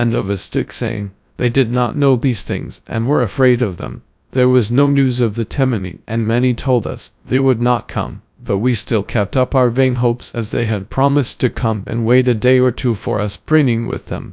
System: TTS, GradTTS